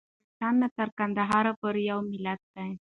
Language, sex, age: Pashto, female, 19-29